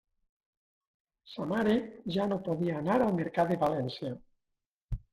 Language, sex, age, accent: Catalan, male, 50-59, valencià